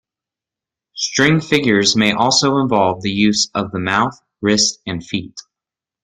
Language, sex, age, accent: English, male, 19-29, United States English